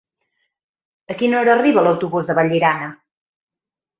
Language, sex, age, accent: Catalan, female, 30-39, Garrotxi